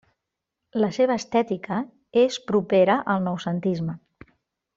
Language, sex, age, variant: Catalan, female, 50-59, Central